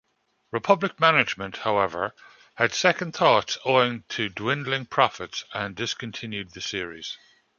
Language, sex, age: English, male, 40-49